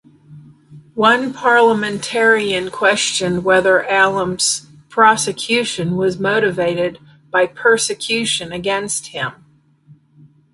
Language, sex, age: English, female, 60-69